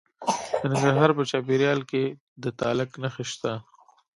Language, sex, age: Pashto, female, 19-29